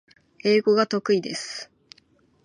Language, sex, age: Japanese, female, 19-29